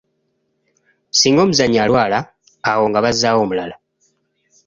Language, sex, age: Ganda, male, 19-29